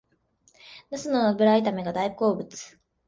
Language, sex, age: Japanese, female, 19-29